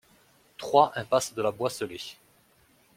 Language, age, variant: French, 30-39, Français de métropole